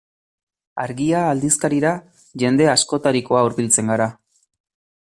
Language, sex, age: Basque, male, 30-39